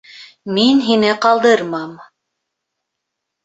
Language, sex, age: Bashkir, female, 30-39